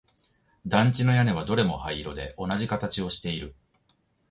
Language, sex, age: Japanese, male, 40-49